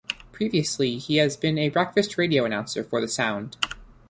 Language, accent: English, United States English